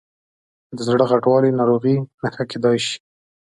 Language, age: Pashto, 30-39